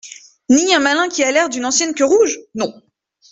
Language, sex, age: French, female, 19-29